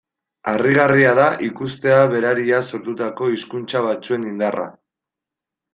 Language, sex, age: Basque, male, 19-29